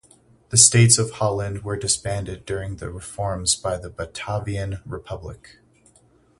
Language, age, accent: English, 30-39, United States English